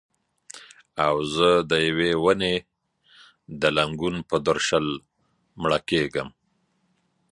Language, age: Pashto, 40-49